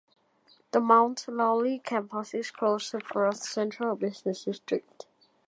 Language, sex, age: English, male, under 19